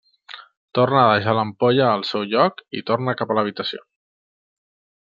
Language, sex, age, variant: Catalan, male, 30-39, Central